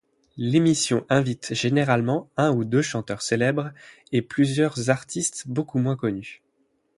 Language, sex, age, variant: French, male, 19-29, Français de métropole